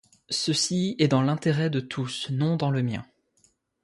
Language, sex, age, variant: French, male, 19-29, Français de métropole